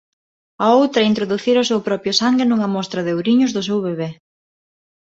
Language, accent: Galician, Neofalante